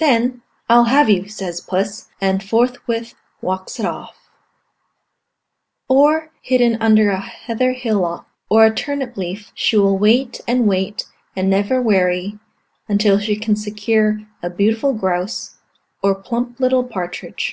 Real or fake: real